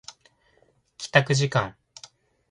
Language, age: Japanese, 19-29